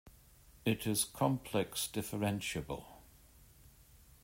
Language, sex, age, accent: English, male, 60-69, England English